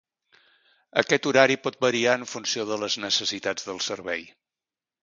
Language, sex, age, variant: Catalan, male, 60-69, Central